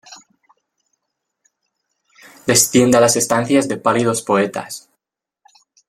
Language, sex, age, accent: Spanish, male, under 19, España: Centro-Sur peninsular (Madrid, Toledo, Castilla-La Mancha)